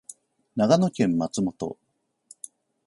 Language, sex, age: Japanese, male, 50-59